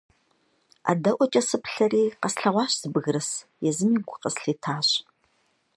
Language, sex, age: Kabardian, female, 40-49